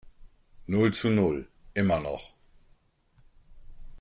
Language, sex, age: German, male, 50-59